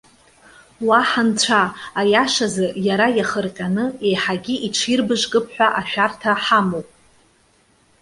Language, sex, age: Abkhazian, female, 30-39